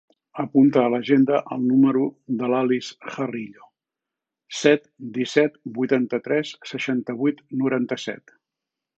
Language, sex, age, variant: Catalan, male, 60-69, Central